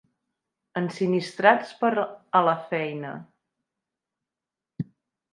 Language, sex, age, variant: Catalan, female, 40-49, Central